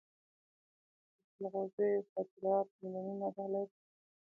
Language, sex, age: Pashto, female, 19-29